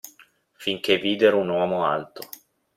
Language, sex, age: Italian, male, 30-39